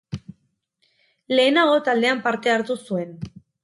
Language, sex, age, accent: Basque, female, 30-39, Erdialdekoa edo Nafarra (Gipuzkoa, Nafarroa)